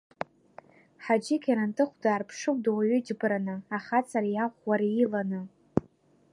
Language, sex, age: Abkhazian, female, 19-29